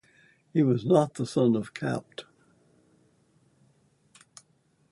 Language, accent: English, United States English